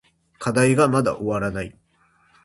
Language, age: Japanese, 19-29